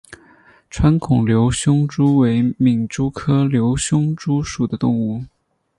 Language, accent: Chinese, 出生地：江西省